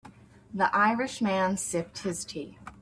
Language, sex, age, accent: English, female, 19-29, United States English